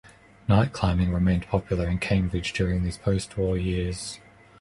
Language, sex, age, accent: English, male, 19-29, Australian English